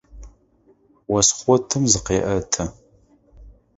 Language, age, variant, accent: Adyghe, 30-39, Адыгабзэ (Кирил, пстэумэ зэдыряе), Кıэмгуй (Çemguy)